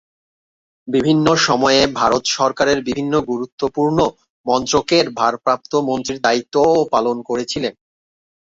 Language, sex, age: Bengali, male, 30-39